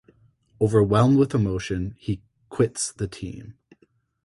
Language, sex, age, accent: English, male, 30-39, United States English